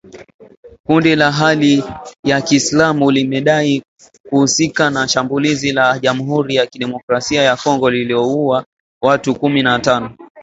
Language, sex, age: Swahili, male, 19-29